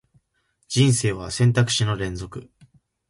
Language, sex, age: Japanese, male, under 19